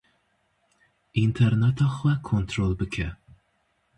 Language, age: Kurdish, 19-29